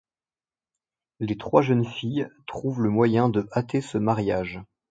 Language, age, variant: French, 19-29, Français de métropole